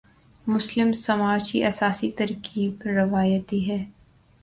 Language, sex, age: Urdu, female, 19-29